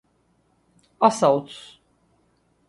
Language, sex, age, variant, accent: Portuguese, male, 30-39, Portuguese (Brasil), Gaucho